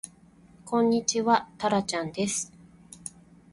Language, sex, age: Japanese, female, 30-39